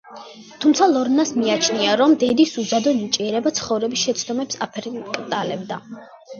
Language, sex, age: Georgian, female, under 19